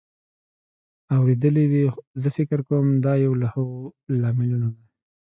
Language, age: Pashto, 19-29